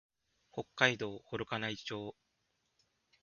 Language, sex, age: Japanese, male, 19-29